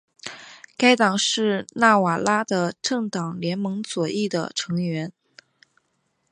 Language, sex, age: Chinese, female, 19-29